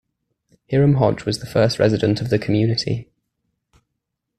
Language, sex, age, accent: English, male, 19-29, England English